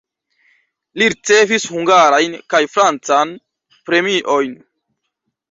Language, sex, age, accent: Esperanto, male, 19-29, Internacia